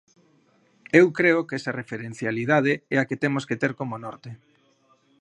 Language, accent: Galician, Normativo (estándar)